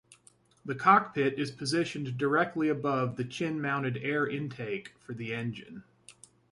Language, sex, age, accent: English, male, 30-39, United States English